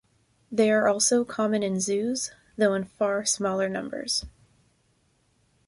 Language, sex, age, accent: English, female, under 19, United States English